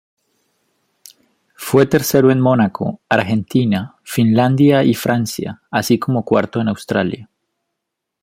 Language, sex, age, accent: Spanish, male, 19-29, Andino-Pacífico: Colombia, Perú, Ecuador, oeste de Bolivia y Venezuela andina